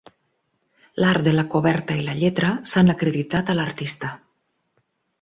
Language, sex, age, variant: Catalan, female, 50-59, Nord-Occidental